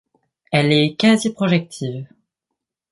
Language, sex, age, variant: French, male, under 19, Français de métropole